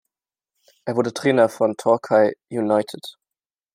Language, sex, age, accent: German, male, 19-29, Deutschland Deutsch